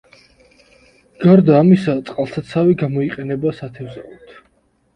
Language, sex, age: Georgian, male, 19-29